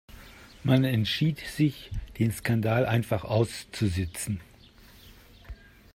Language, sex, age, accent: German, male, 60-69, Deutschland Deutsch